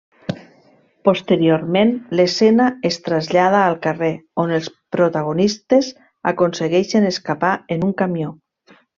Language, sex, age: Catalan, female, 40-49